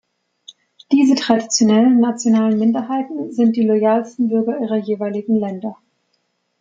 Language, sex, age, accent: German, female, 19-29, Deutschland Deutsch